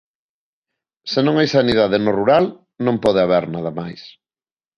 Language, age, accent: Galician, 30-39, Normativo (estándar)